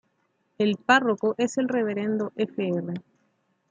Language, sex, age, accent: Spanish, female, 30-39, Chileno: Chile, Cuyo